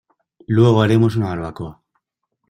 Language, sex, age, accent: Spanish, male, 30-39, España: Norte peninsular (Asturias, Castilla y León, Cantabria, País Vasco, Navarra, Aragón, La Rioja, Guadalajara, Cuenca)